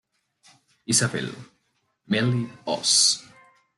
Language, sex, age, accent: Spanish, male, 19-29, América central